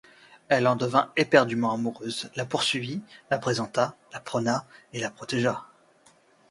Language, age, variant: French, 19-29, Français de métropole